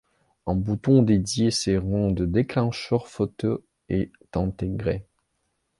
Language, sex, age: French, male, 19-29